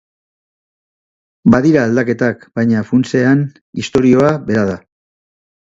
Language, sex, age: Basque, male, 50-59